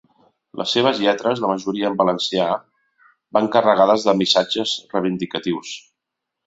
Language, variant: Catalan, Central